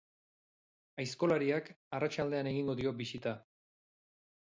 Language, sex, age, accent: Basque, male, 40-49, Mendebalekoa (Araba, Bizkaia, Gipuzkoako mendebaleko herri batzuk)